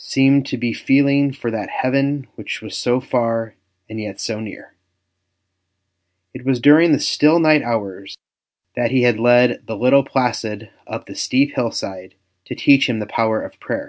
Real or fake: real